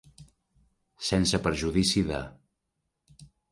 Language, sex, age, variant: Catalan, male, 30-39, Central